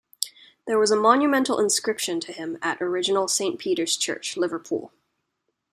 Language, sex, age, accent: English, female, 19-29, Canadian English